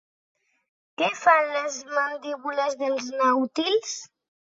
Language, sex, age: Catalan, female, 30-39